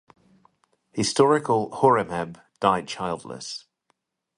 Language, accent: English, England English